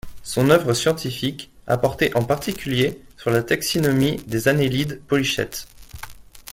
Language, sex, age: French, male, 30-39